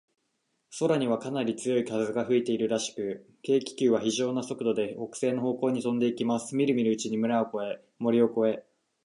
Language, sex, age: Japanese, male, 19-29